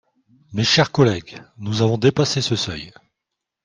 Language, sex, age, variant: French, male, 30-39, Français de métropole